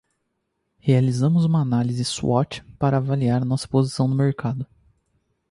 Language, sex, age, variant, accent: Portuguese, male, 19-29, Portuguese (Brasil), Paulista